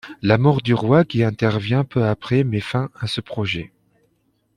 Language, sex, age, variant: French, male, 30-39, Français de métropole